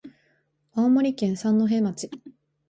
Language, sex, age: Japanese, female, 19-29